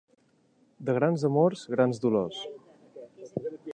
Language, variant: Catalan, Central